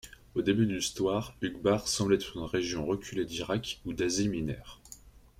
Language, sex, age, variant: French, male, 19-29, Français de métropole